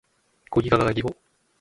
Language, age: Japanese, 19-29